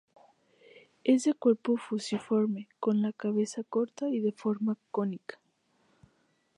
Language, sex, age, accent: Spanish, female, 19-29, México